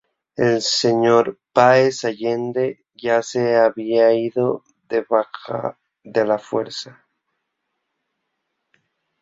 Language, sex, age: Spanish, male, 19-29